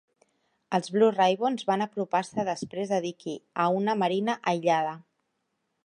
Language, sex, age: Catalan, female, 40-49